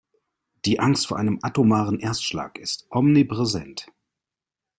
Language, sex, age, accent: German, male, 30-39, Deutschland Deutsch